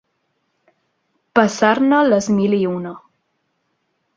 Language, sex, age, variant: Catalan, female, 19-29, Central